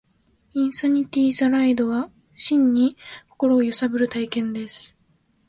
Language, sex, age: Japanese, female, under 19